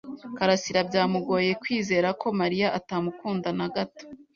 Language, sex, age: Kinyarwanda, female, 19-29